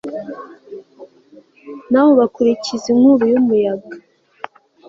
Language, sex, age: Kinyarwanda, female, 19-29